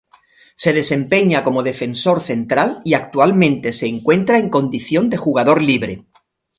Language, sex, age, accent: Spanish, male, 50-59, España: Sur peninsular (Andalucia, Extremadura, Murcia)